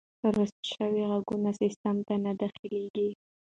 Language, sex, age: Pashto, female, 19-29